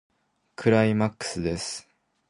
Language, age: Japanese, under 19